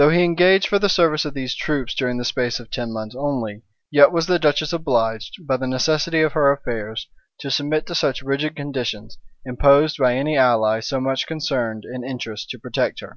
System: none